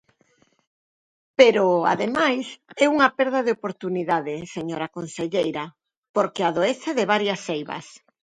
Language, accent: Galician, Normativo (estándar)